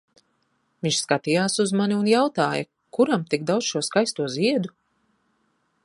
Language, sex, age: Latvian, female, 30-39